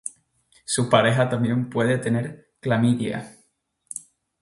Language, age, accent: Spanish, under 19, España: Islas Canarias